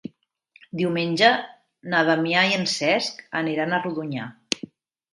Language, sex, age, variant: Catalan, female, 40-49, Central